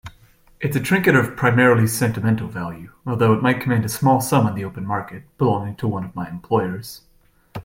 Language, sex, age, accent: English, male, 19-29, United States English